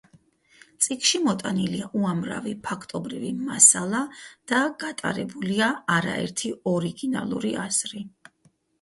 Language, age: Georgian, 40-49